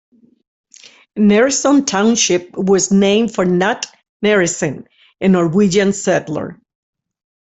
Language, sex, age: English, female, 60-69